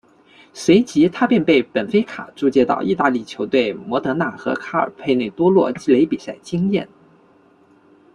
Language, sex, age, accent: Chinese, male, 19-29, 出生地：广东省